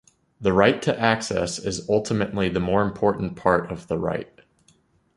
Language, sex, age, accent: English, male, 19-29, United States English